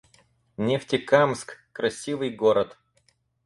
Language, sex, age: Russian, male, 19-29